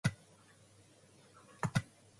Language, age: English, 19-29